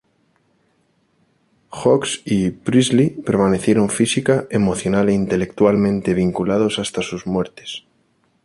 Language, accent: Spanish, España: Centro-Sur peninsular (Madrid, Toledo, Castilla-La Mancha)